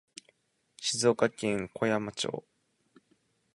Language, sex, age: Japanese, male, 19-29